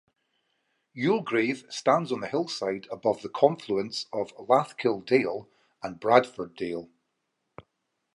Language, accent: English, Scottish English